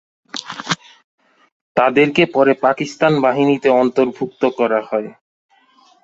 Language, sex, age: Bengali, male, 19-29